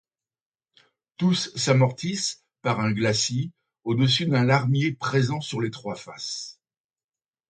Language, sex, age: French, male, 70-79